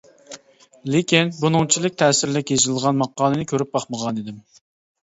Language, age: Uyghur, 30-39